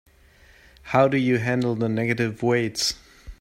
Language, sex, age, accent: English, male, 19-29, United States English